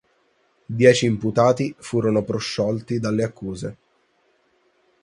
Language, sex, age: Italian, male, under 19